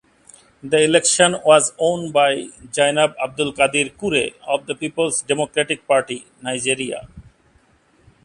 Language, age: English, 40-49